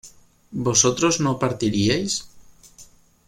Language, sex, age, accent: Spanish, male, 19-29, España: Sur peninsular (Andalucia, Extremadura, Murcia)